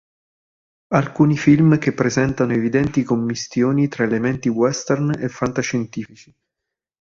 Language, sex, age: Italian, male, 40-49